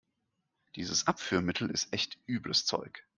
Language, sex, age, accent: German, male, 30-39, Deutschland Deutsch